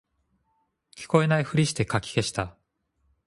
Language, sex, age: Japanese, male, 30-39